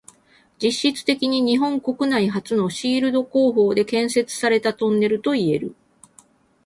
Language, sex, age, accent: Japanese, female, 60-69, 関西